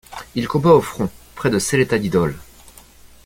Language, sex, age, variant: French, male, 19-29, Français de métropole